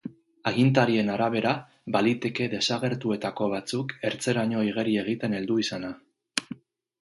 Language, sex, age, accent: Basque, male, 30-39, Mendebalekoa (Araba, Bizkaia, Gipuzkoako mendebaleko herri batzuk)